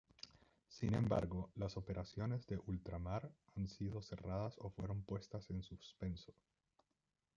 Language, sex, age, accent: Spanish, male, 19-29, Caribe: Cuba, Venezuela, Puerto Rico, República Dominicana, Panamá, Colombia caribeña, México caribeño, Costa del golfo de México